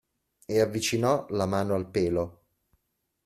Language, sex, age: Italian, male, 50-59